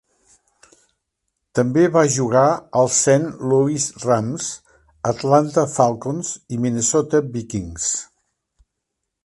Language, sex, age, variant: Catalan, male, 70-79, Central